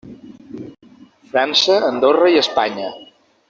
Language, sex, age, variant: Catalan, male, 40-49, Central